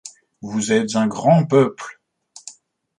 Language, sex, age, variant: French, male, 40-49, Français de métropole